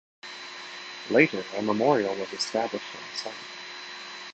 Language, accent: English, United States English